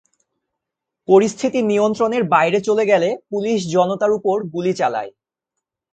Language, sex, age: Bengali, male, 19-29